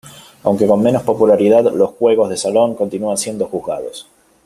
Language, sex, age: Spanish, male, 40-49